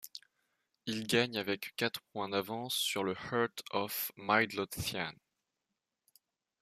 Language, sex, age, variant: French, male, under 19, Français de métropole